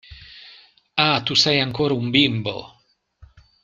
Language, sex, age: Italian, male, 50-59